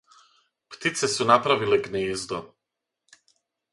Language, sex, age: Serbian, male, 30-39